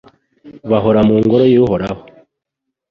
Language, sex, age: Kinyarwanda, male, 19-29